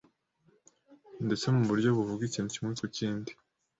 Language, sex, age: Kinyarwanda, male, 19-29